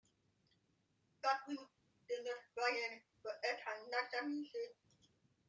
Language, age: French, 30-39